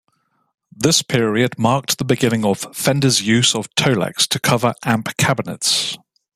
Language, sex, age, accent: English, male, 30-39, England English